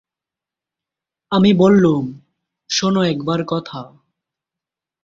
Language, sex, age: Bengali, male, 19-29